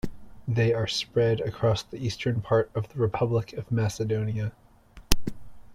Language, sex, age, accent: English, male, 30-39, United States English